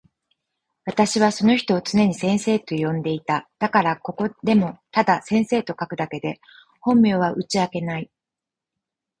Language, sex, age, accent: Japanese, female, 40-49, 標準語